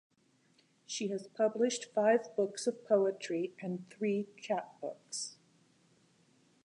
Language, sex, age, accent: English, female, 60-69, United States English